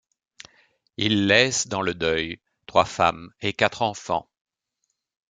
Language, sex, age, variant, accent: French, male, 40-49, Français d'Europe, Français de Belgique